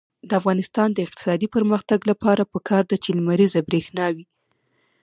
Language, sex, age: Pashto, female, 19-29